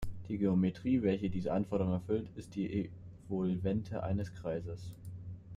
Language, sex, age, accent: German, male, under 19, Deutschland Deutsch